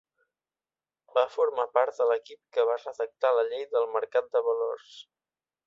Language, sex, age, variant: Catalan, male, 19-29, Central